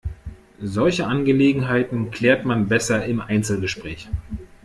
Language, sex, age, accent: German, male, 30-39, Deutschland Deutsch